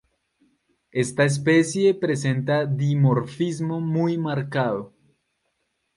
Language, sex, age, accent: Spanish, male, 19-29, Andino-Pacífico: Colombia, Perú, Ecuador, oeste de Bolivia y Venezuela andina